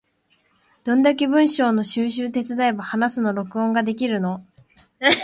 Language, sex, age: Japanese, female, 19-29